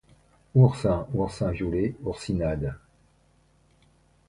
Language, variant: French, Français de métropole